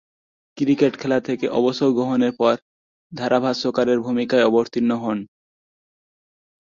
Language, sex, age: Bengali, male, 19-29